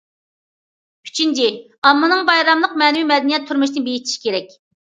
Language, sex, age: Uyghur, female, 40-49